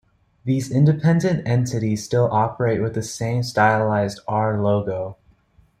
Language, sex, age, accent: English, male, 19-29, United States English